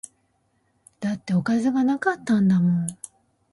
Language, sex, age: Japanese, female, 50-59